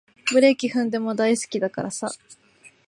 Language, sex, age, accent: Japanese, female, 19-29, 東京